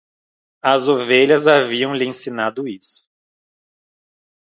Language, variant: Portuguese, Portuguese (Brasil)